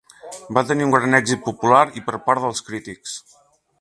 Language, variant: Catalan, Nord-Occidental